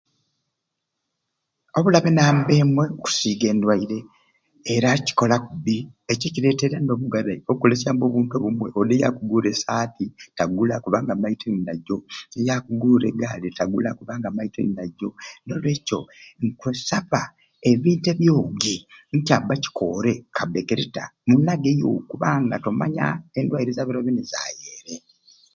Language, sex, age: Ruuli, male, 70-79